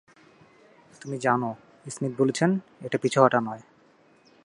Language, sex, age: Bengali, male, 19-29